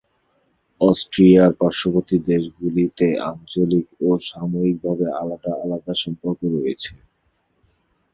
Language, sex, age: Bengali, male, 19-29